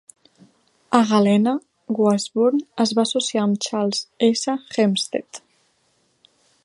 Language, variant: Catalan, Central